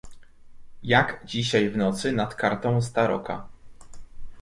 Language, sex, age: Polish, male, 30-39